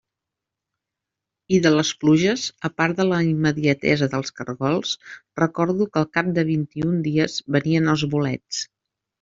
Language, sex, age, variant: Catalan, female, 50-59, Central